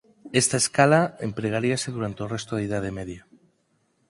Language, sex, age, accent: Galician, male, 40-49, Normativo (estándar)